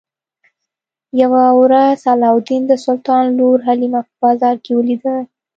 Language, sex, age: Pashto, female, 19-29